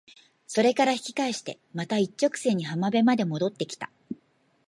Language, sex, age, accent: Japanese, female, 40-49, 標準語